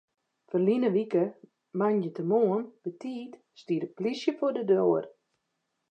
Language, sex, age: Western Frisian, female, 40-49